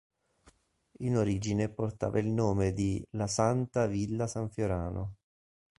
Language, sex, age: Italian, male, 30-39